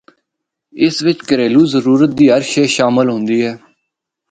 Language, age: Northern Hindko, 19-29